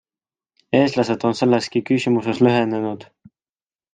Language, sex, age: Estonian, male, 19-29